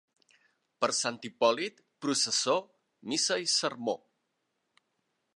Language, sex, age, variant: Catalan, male, 50-59, Nord-Occidental